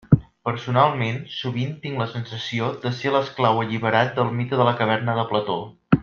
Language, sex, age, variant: Catalan, male, 30-39, Nord-Occidental